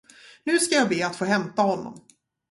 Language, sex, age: Swedish, female, 40-49